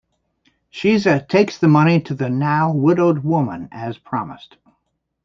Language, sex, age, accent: English, male, 70-79, United States English